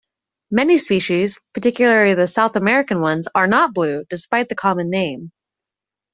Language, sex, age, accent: English, female, 19-29, United States English